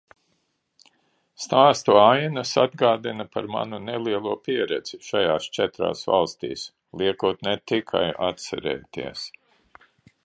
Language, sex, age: Latvian, male, 70-79